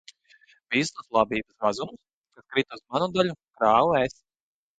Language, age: Latvian, 30-39